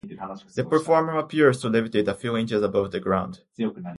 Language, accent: English, United States English